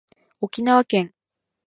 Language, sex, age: Japanese, female, 19-29